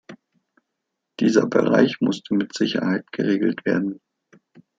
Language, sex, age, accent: German, male, 40-49, Deutschland Deutsch